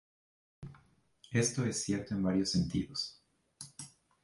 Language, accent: Spanish, México